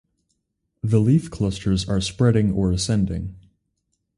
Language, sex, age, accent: English, male, 19-29, United States English